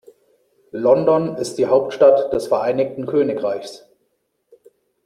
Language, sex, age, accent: German, male, 30-39, Deutschland Deutsch